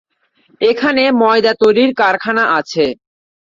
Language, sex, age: Bengali, male, 19-29